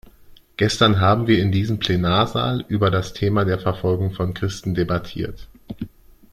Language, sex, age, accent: German, male, 30-39, Deutschland Deutsch